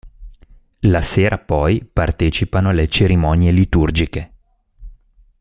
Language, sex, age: Italian, male, 40-49